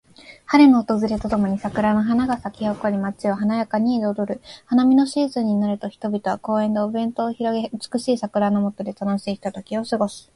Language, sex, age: Japanese, female, 19-29